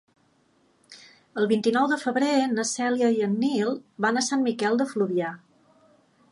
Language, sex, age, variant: Catalan, female, 40-49, Balear